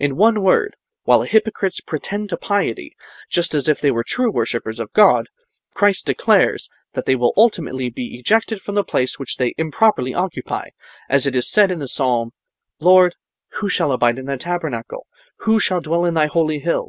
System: none